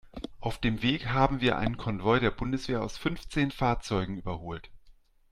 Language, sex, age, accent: German, male, 40-49, Deutschland Deutsch